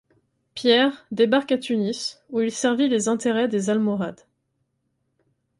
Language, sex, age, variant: French, female, 19-29, Français de métropole